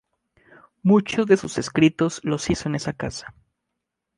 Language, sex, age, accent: Spanish, male, 19-29, México